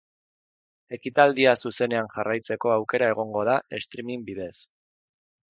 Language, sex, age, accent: Basque, male, 30-39, Erdialdekoa edo Nafarra (Gipuzkoa, Nafarroa)